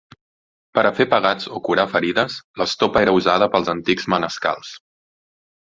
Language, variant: Catalan, Central